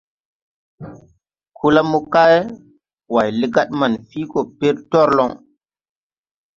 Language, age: Tupuri, 19-29